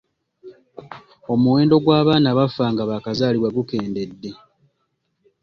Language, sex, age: Ganda, male, 19-29